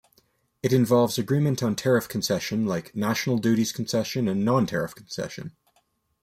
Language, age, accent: English, 19-29, United States English